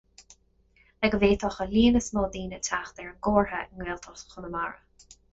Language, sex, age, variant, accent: Irish, female, 30-39, Gaeilge Chonnacht, Cainteoir líofa, ní ó dhúchas